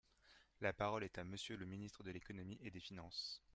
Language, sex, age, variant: French, male, 30-39, Français de métropole